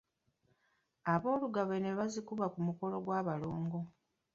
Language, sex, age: Ganda, female, 40-49